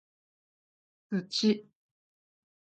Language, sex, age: Japanese, female, 40-49